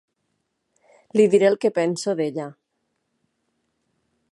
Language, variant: Catalan, Nord-Occidental